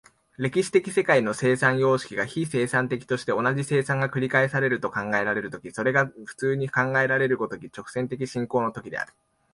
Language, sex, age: Japanese, male, 19-29